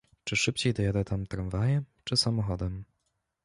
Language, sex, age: Polish, male, 19-29